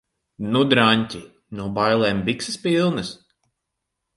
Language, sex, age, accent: Latvian, male, 30-39, Rigas